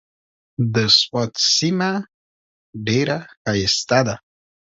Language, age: Pashto, 40-49